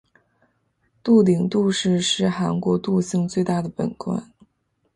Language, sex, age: Chinese, female, 19-29